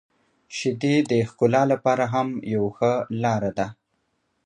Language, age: Pashto, 30-39